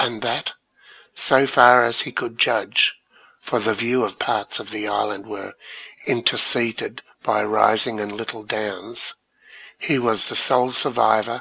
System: none